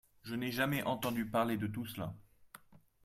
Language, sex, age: French, male, 40-49